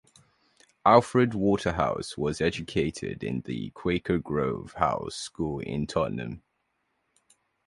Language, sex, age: English, male, 19-29